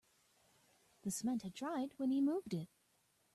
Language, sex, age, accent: English, female, 30-39, United States English